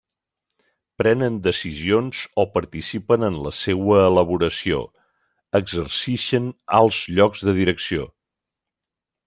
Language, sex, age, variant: Catalan, male, 60-69, Central